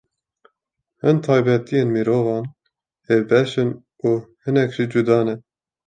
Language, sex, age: Kurdish, male, 19-29